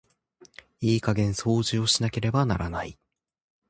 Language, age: Japanese, 19-29